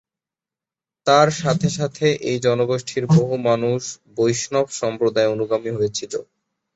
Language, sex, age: Bengali, male, 19-29